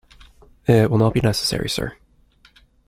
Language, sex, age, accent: English, male, 19-29, Canadian English